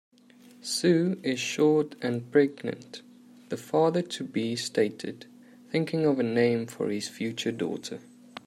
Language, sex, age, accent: English, male, 19-29, Southern African (South Africa, Zimbabwe, Namibia)